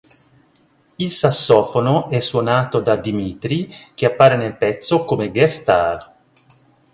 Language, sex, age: Italian, male, 50-59